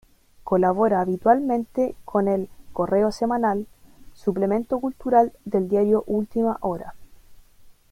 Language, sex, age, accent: Spanish, female, 19-29, Chileno: Chile, Cuyo